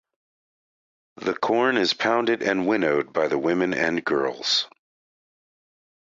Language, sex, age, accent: English, male, 40-49, United States English